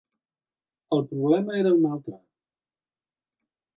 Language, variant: Catalan, Central